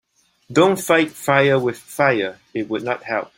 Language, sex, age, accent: English, male, 30-39, Malaysian English